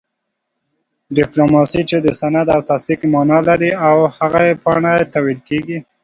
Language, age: Pashto, 19-29